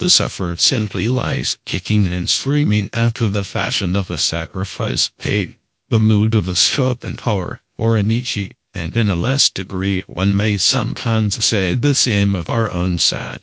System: TTS, GlowTTS